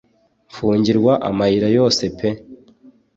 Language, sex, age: Kinyarwanda, male, 19-29